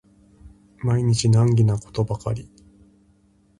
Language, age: Japanese, 19-29